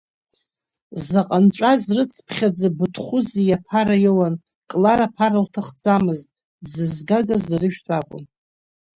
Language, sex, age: Abkhazian, female, 40-49